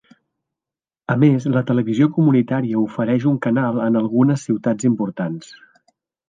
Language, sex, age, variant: Catalan, male, 40-49, Central